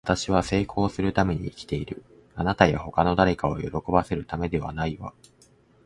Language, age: Japanese, 19-29